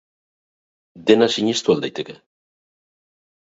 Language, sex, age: Basque, male, 30-39